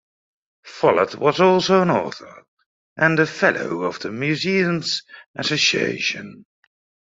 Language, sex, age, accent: English, male, 30-39, England English